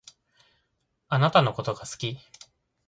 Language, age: Japanese, 19-29